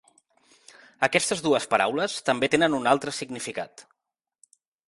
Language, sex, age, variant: Catalan, male, 30-39, Central